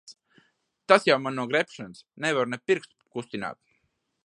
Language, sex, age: Latvian, male, 30-39